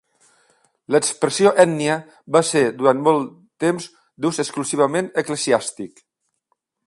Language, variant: Catalan, Central